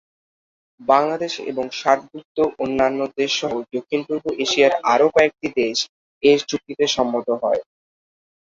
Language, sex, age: Bengali, male, under 19